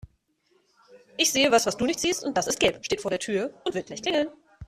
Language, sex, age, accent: German, female, 19-29, Deutschland Deutsch